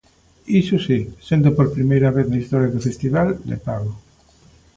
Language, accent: Galician, Normativo (estándar)